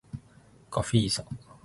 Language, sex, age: Japanese, male, 19-29